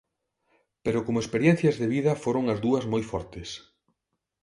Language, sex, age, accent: Galician, male, 40-49, Normativo (estándar); Neofalante